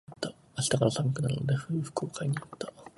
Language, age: Japanese, 19-29